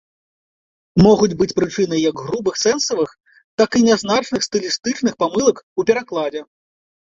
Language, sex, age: Belarusian, male, 30-39